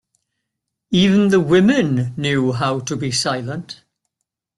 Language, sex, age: English, male, 80-89